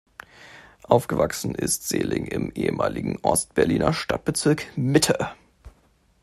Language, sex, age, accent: German, male, 19-29, Deutschland Deutsch